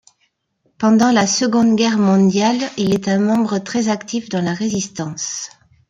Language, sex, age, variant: French, female, 50-59, Français de métropole